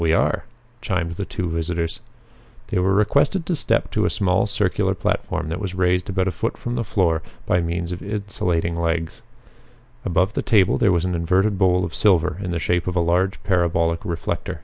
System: none